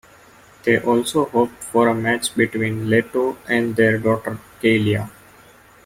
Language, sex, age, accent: English, male, 19-29, India and South Asia (India, Pakistan, Sri Lanka)